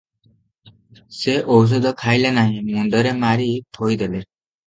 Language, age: Odia, 19-29